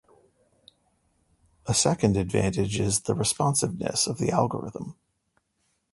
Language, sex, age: English, male, 40-49